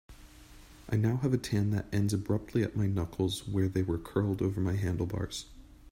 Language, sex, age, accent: English, male, 19-29, United States English